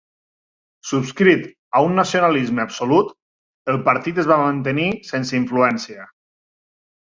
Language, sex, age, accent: Catalan, male, 30-39, Lleidatà